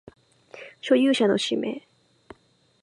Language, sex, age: Japanese, female, 19-29